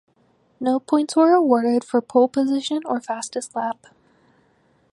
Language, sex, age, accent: English, female, 19-29, United States English